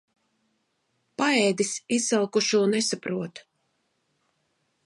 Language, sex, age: Latvian, female, 60-69